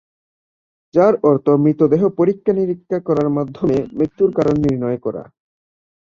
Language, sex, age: Bengali, male, 19-29